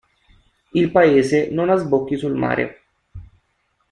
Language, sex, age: Italian, male, 30-39